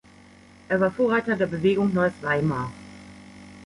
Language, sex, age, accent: German, female, 40-49, Deutschland Deutsch